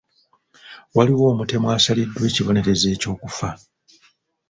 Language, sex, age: Ganda, male, 40-49